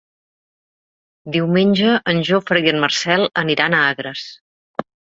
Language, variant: Catalan, Central